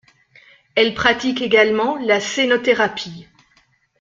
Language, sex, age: French, female, 40-49